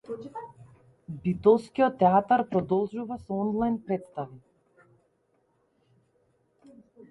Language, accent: Macedonian, литературен